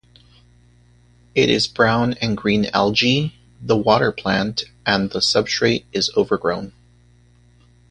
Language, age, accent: English, 30-39, United States English